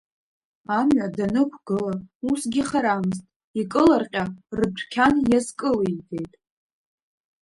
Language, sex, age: Abkhazian, female, under 19